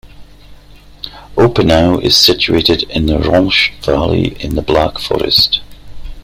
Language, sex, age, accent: English, male, 40-49, Scottish English